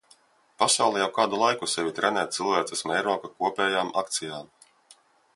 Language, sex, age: Latvian, male, 30-39